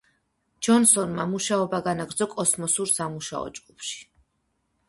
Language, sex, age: Georgian, female, 30-39